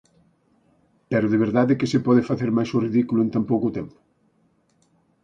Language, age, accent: Galician, 50-59, Central (gheada)